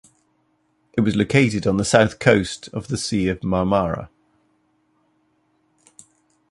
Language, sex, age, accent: English, male, 40-49, England English